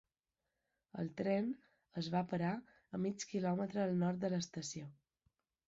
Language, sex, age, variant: Catalan, female, 30-39, Balear